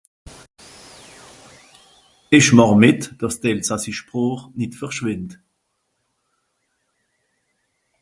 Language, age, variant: Swiss German, 50-59, Nordniederàlemmànisch (Rishoffe, Zàwere, Bùsswìller, Hawenau, Brüemt, Stroossbùri, Molse, Dàmbàch, Schlettstàtt, Pfàlzbùri usw.)